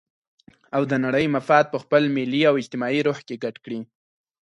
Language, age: Pashto, 19-29